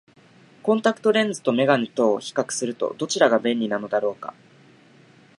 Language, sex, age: Japanese, male, 19-29